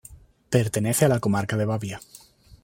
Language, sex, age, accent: Spanish, male, 19-29, España: Centro-Sur peninsular (Madrid, Toledo, Castilla-La Mancha)